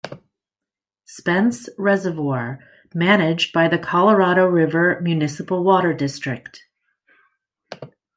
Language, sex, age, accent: English, female, 40-49, United States English